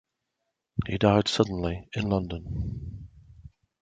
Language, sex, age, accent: English, male, 40-49, England English